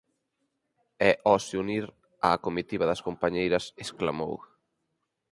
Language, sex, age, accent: Galician, male, 19-29, Normativo (estándar)